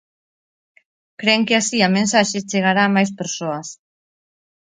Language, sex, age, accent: Galician, female, 40-49, Normativo (estándar)